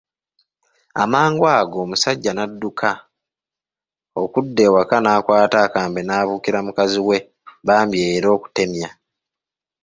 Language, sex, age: Ganda, male, 19-29